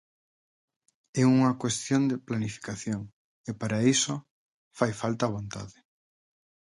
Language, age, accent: Galician, 30-39, Normativo (estándar)